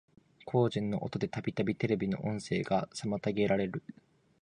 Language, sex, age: Japanese, male, 19-29